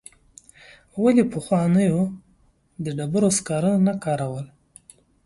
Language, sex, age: Pashto, male, 19-29